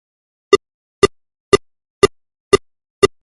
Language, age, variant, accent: Catalan, 30-39, Valencià meridional, valencià